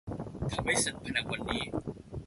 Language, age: Thai, under 19